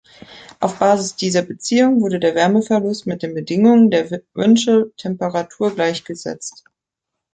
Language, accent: German, Deutschland Deutsch